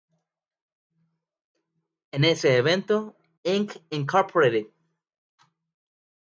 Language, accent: Spanish, México